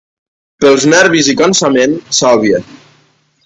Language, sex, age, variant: Catalan, male, 19-29, Nord-Occidental